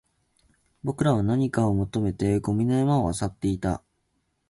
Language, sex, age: Japanese, male, 19-29